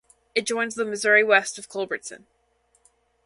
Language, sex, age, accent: English, female, 19-29, United States English